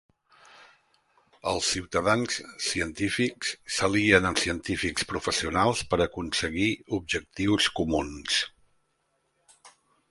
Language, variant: Catalan, Central